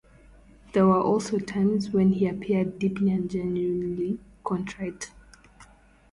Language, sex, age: English, female, 19-29